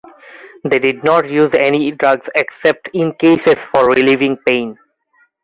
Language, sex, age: English, male, under 19